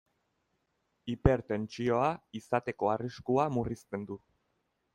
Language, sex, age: Basque, male, 30-39